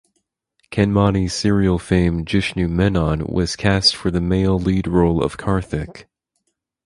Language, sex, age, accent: English, male, 19-29, United States English